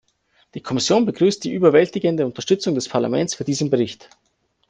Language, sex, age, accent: German, male, 19-29, Österreichisches Deutsch